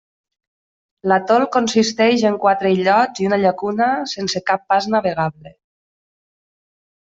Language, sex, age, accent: Catalan, female, 30-39, valencià